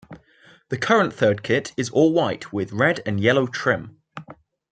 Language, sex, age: English, male, under 19